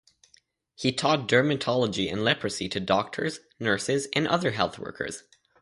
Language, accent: English, United States English